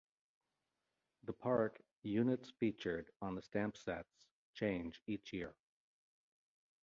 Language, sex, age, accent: English, male, 50-59, United States English